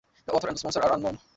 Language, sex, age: English, male, 19-29